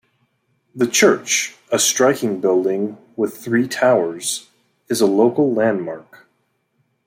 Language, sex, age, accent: English, male, 40-49, United States English